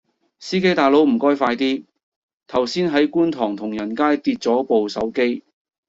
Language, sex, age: Cantonese, male, 40-49